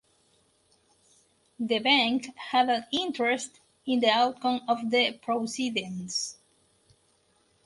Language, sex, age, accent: English, female, 19-29, United States English